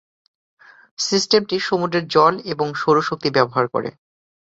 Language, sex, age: Bengali, male, 19-29